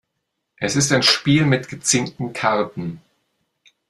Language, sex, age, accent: German, male, 40-49, Deutschland Deutsch